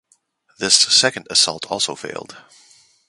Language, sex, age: English, male, 40-49